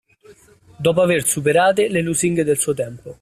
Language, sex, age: Italian, male, 19-29